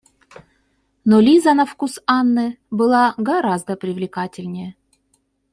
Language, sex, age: Russian, female, 40-49